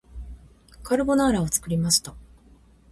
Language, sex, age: Japanese, female, 40-49